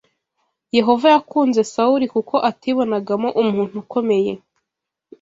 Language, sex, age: Kinyarwanda, female, 19-29